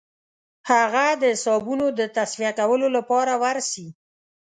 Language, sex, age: Pashto, female, 50-59